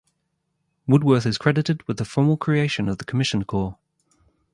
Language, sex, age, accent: English, male, 30-39, Australian English